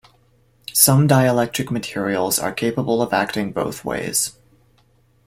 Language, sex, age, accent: English, male, 19-29, Canadian English